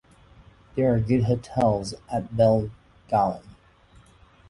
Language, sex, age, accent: English, male, 40-49, United States English